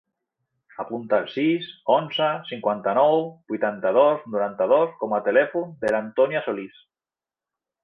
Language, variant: Catalan, Central